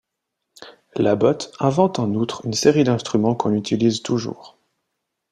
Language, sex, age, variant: French, male, 19-29, Français de métropole